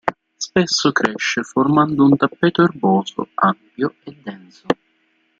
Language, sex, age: Italian, male, 19-29